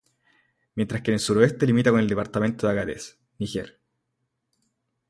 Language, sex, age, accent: Spanish, male, 19-29, Chileno: Chile, Cuyo